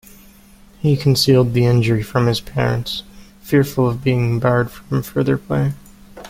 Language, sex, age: English, male, under 19